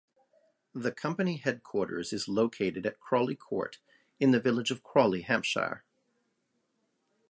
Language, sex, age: English, male, 40-49